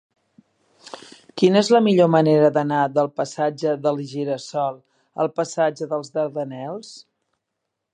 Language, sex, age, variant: Catalan, female, 50-59, Central